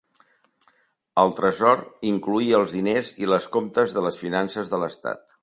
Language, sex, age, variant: Catalan, male, 60-69, Septentrional